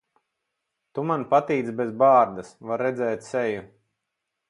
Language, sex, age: Latvian, male, 40-49